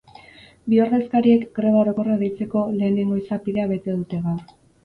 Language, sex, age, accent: Basque, female, 19-29, Mendebalekoa (Araba, Bizkaia, Gipuzkoako mendebaleko herri batzuk)